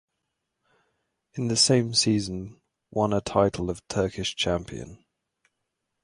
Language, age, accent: English, 19-29, England English